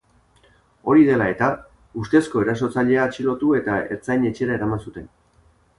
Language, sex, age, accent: Basque, male, 40-49, Erdialdekoa edo Nafarra (Gipuzkoa, Nafarroa)